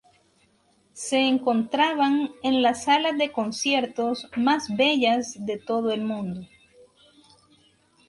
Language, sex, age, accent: Spanish, female, 19-29, América central